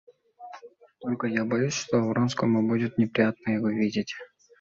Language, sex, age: Russian, male, 19-29